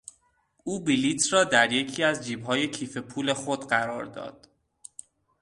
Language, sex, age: Persian, male, 19-29